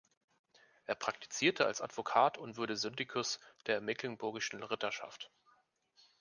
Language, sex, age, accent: German, male, 30-39, Deutschland Deutsch